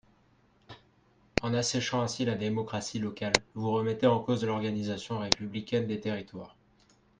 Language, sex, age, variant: French, male, under 19, Français de métropole